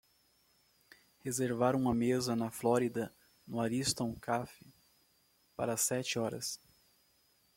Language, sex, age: Portuguese, male, 30-39